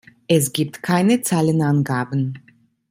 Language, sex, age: German, female, 30-39